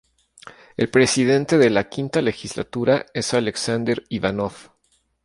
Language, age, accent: Spanish, 30-39, México